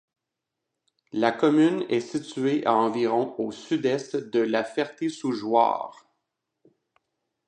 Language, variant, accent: French, Français d'Amérique du Nord, Français du Canada